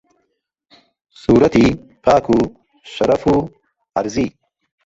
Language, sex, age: Central Kurdish, male, 30-39